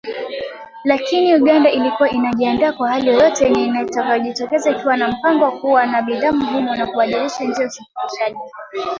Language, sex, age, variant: Swahili, female, 19-29, Kiswahili cha Bara ya Kenya